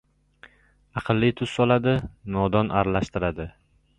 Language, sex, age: Uzbek, male, 19-29